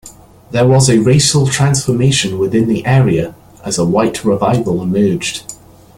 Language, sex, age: English, male, 19-29